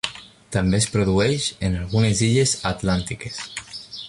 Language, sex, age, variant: Catalan, male, 19-29, Nord-Occidental